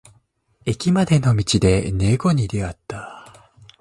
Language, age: Japanese, 19-29